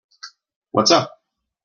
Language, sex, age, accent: English, male, 30-39, Canadian English